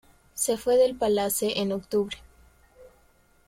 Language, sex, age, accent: Spanish, male, 19-29, Andino-Pacífico: Colombia, Perú, Ecuador, oeste de Bolivia y Venezuela andina